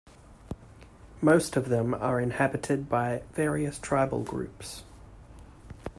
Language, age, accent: English, 30-39, Australian English